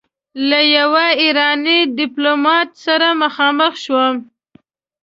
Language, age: Pashto, 19-29